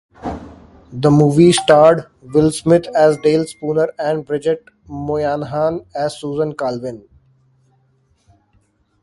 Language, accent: English, India and South Asia (India, Pakistan, Sri Lanka)